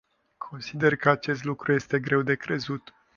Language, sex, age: Romanian, male, 50-59